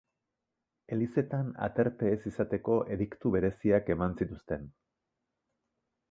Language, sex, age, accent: Basque, male, 40-49, Erdialdekoa edo Nafarra (Gipuzkoa, Nafarroa)